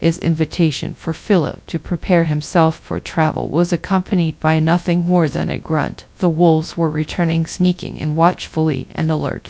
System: TTS, GradTTS